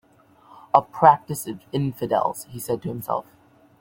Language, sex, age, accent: English, male, under 19, United States English